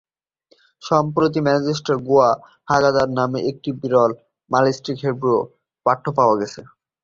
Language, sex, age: Bengali, male, 19-29